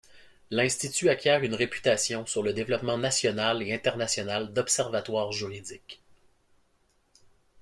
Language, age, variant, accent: French, 19-29, Français d'Amérique du Nord, Français du Canada